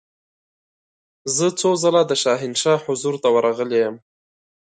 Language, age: Pashto, 19-29